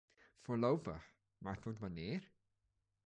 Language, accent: Dutch, Nederlands Nederlands